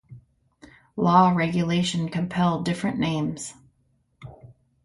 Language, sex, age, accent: English, female, 40-49, United States English